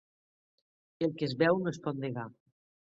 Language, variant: Catalan, Nord-Occidental